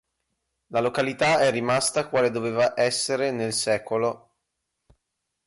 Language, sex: Italian, male